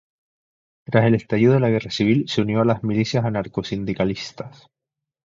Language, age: Spanish, 19-29